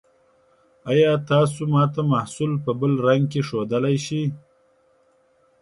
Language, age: Pashto, 30-39